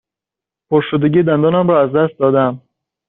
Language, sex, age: Persian, male, under 19